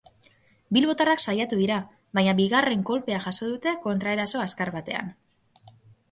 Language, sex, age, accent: Basque, female, 30-39, Mendebalekoa (Araba, Bizkaia, Gipuzkoako mendebaleko herri batzuk)